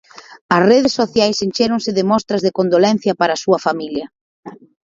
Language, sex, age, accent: Galician, female, 30-39, Atlántico (seseo e gheada)